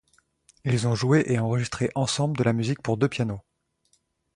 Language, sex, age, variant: French, male, 19-29, Français de métropole